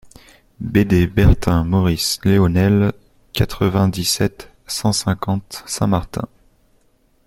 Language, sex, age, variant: French, male, 19-29, Français de métropole